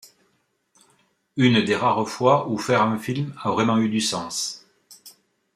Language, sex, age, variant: French, male, 60-69, Français de métropole